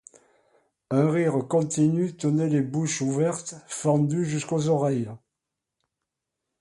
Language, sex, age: French, male, 70-79